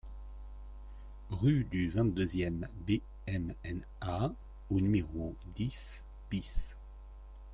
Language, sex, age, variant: French, male, 40-49, Français de métropole